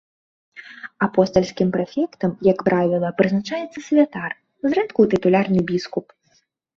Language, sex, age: Belarusian, female, 19-29